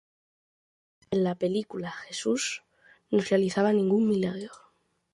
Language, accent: Spanish, España: Centro-Sur peninsular (Madrid, Toledo, Castilla-La Mancha)